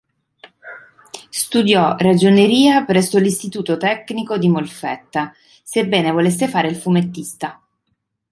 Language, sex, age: Italian, female, 30-39